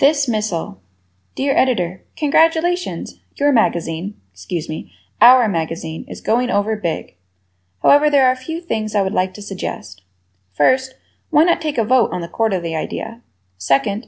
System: none